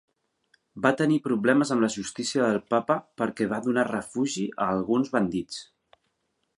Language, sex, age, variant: Catalan, male, 30-39, Central